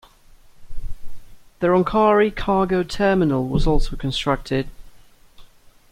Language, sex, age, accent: English, male, 19-29, England English